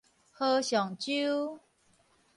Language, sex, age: Min Nan Chinese, female, 40-49